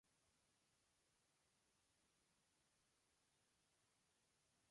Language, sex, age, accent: Spanish, male, 40-49, Rioplatense: Argentina, Uruguay, este de Bolivia, Paraguay